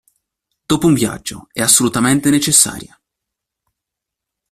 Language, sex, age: Italian, male, 19-29